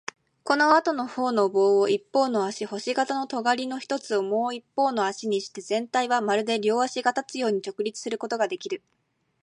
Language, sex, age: Japanese, female, 19-29